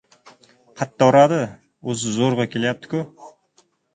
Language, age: Uzbek, 19-29